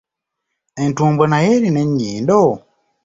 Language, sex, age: Ganda, male, 19-29